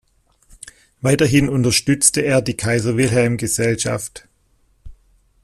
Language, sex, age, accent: German, male, 50-59, Deutschland Deutsch